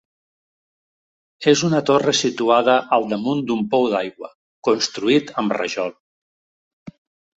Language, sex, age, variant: Catalan, male, 50-59, Nord-Occidental